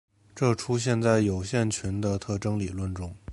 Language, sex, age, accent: Chinese, male, 19-29, 出生地：北京市